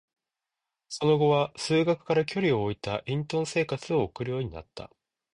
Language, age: Japanese, 30-39